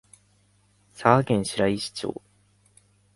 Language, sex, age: Japanese, male, 19-29